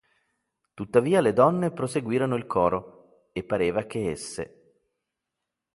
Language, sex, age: Italian, male, 40-49